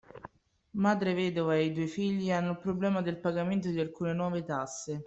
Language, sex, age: Italian, female, 19-29